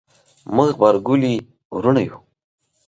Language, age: Pashto, 30-39